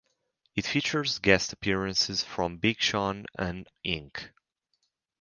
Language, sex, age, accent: English, male, 19-29, United States English